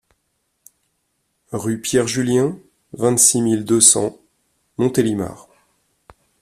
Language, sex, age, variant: French, male, 40-49, Français de métropole